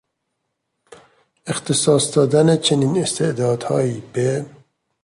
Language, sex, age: Persian, male, 30-39